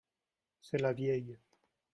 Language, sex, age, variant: French, male, 40-49, Français de métropole